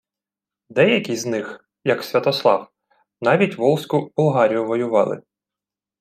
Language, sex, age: Ukrainian, male, 30-39